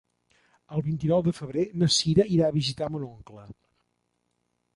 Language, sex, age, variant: Catalan, male, 50-59, Central